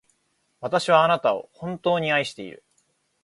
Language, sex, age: Japanese, male, 19-29